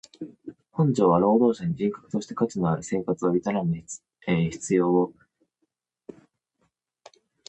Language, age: Japanese, 19-29